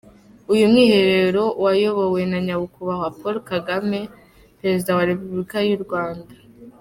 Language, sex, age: Kinyarwanda, female, under 19